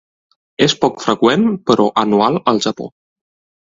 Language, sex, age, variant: Catalan, male, 30-39, Central